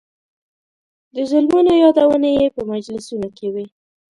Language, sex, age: Pashto, female, 19-29